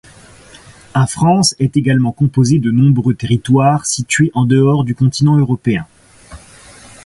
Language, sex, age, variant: French, male, 19-29, Français de métropole